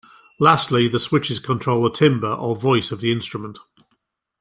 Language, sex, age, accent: English, male, 50-59, England English